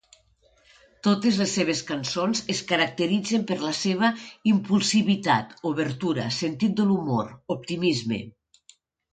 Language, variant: Catalan, Nord-Occidental